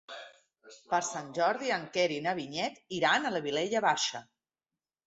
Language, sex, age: Catalan, female, 40-49